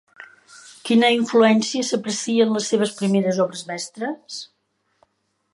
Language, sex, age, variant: Catalan, female, 60-69, Central